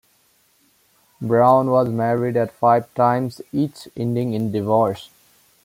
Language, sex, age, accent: English, male, under 19, India and South Asia (India, Pakistan, Sri Lanka)